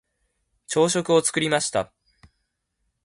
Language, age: Japanese, 19-29